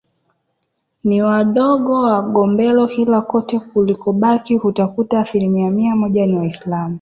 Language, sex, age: Swahili, female, 19-29